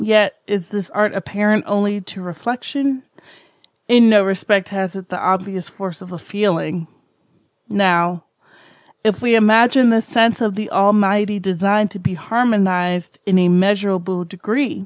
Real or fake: real